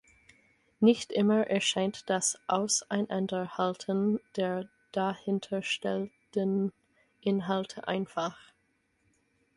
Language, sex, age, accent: German, female, 30-39, Amerikanisches Deutsch